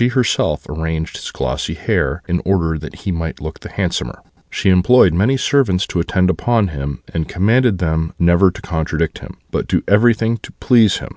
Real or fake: real